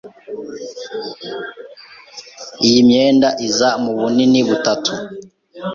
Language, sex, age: Kinyarwanda, male, 19-29